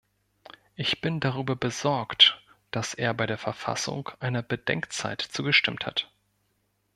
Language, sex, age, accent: German, male, 30-39, Deutschland Deutsch